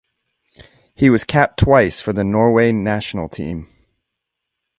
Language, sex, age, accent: English, male, 40-49, United States English